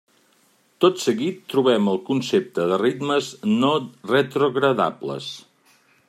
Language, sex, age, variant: Catalan, male, 50-59, Central